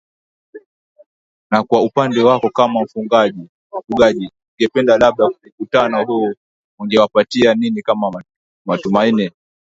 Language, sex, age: Swahili, male, 19-29